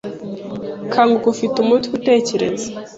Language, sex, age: Kinyarwanda, female, 19-29